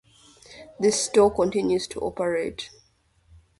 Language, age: English, 40-49